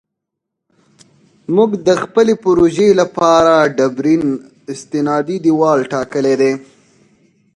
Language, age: Pashto, 19-29